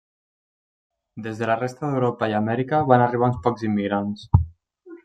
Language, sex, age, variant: Catalan, male, 19-29, Nord-Occidental